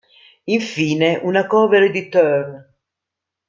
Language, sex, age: Italian, female, 50-59